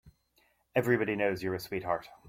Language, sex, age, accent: English, male, 40-49, England English